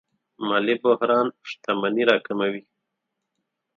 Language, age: Pashto, 40-49